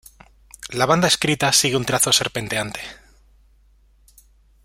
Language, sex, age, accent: Spanish, male, 30-39, España: Centro-Sur peninsular (Madrid, Toledo, Castilla-La Mancha)